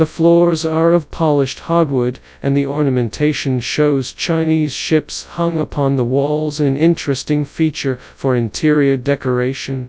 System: TTS, FastPitch